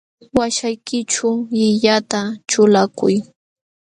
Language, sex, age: Jauja Wanca Quechua, female, 19-29